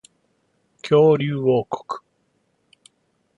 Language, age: Japanese, 50-59